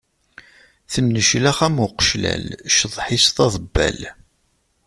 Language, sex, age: Kabyle, male, 30-39